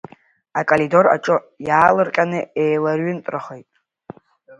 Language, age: Abkhazian, under 19